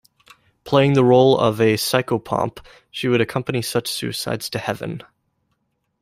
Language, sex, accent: English, male, United States English